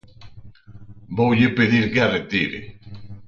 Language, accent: Galician, Atlántico (seseo e gheada)